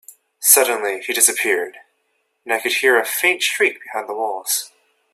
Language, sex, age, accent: English, male, 19-29, Canadian English